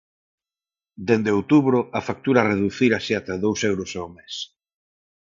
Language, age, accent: Galician, 30-39, Normativo (estándar); Neofalante